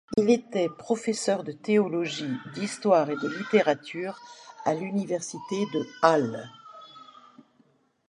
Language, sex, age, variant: French, female, 60-69, Français de métropole